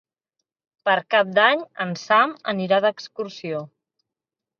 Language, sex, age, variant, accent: Catalan, female, 30-39, Central, central